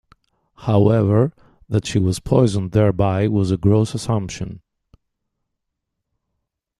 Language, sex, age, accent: English, male, 40-49, Canadian English